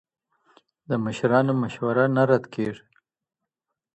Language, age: Pashto, 50-59